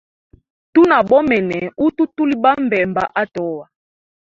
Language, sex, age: Hemba, female, 19-29